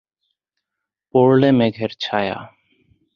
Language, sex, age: Bengali, male, 19-29